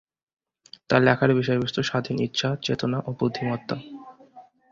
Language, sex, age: Bengali, male, 19-29